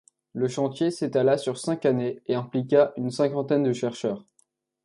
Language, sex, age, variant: French, male, under 19, Français de métropole